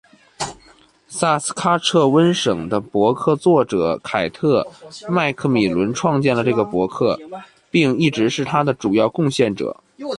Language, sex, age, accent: Chinese, male, 19-29, 出生地：北京市